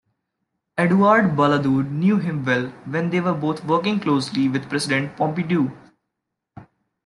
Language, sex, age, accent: English, male, 19-29, India and South Asia (India, Pakistan, Sri Lanka)